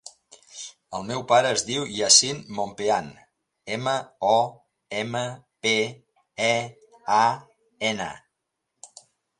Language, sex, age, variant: Catalan, male, 60-69, Central